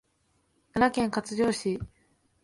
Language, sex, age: Japanese, female, 19-29